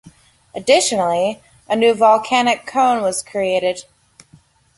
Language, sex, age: English, female, 19-29